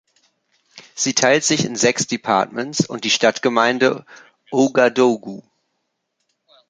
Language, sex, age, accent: German, male, 30-39, Deutschland Deutsch